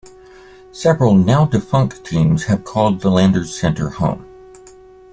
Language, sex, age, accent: English, male, 50-59, United States English